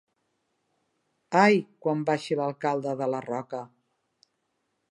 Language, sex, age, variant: Catalan, female, 50-59, Central